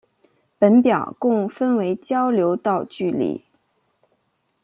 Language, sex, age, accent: Chinese, female, 30-39, 出生地：吉林省